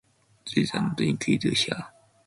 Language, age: English, under 19